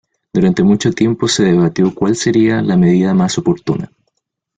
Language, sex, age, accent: Spanish, male, 19-29, Chileno: Chile, Cuyo